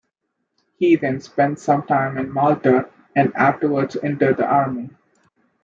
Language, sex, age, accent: English, male, 19-29, India and South Asia (India, Pakistan, Sri Lanka)